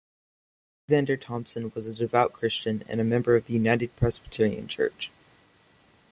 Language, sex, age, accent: English, male, under 19, United States English